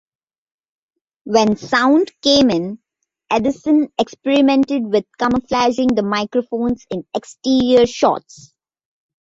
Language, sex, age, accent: English, female, 30-39, India and South Asia (India, Pakistan, Sri Lanka)